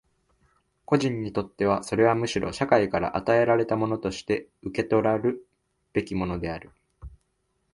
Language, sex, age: Japanese, male, 19-29